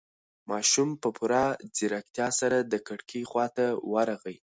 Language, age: Pashto, under 19